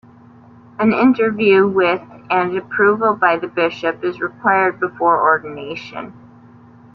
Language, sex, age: English, female, 30-39